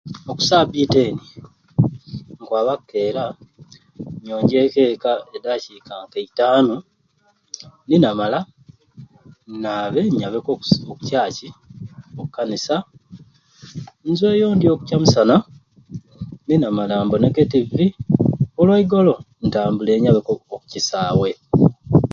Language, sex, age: Ruuli, male, 30-39